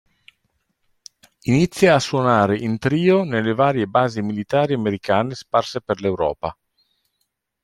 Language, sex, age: Italian, male, 40-49